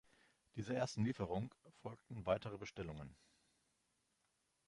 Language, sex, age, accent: German, male, 40-49, Deutschland Deutsch